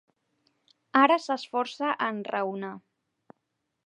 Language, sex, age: Catalan, female, 19-29